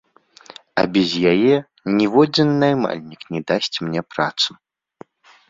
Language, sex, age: Belarusian, male, 19-29